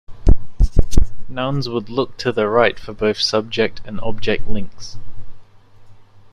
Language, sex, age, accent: English, male, under 19, England English